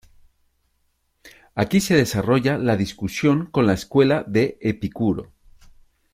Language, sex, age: Spanish, male, 40-49